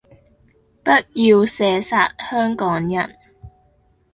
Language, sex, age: Cantonese, female, 19-29